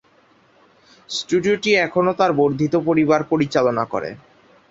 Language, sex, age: Bengali, male, under 19